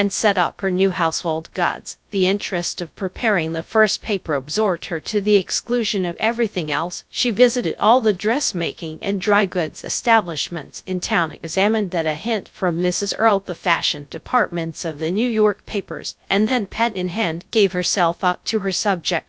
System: TTS, GradTTS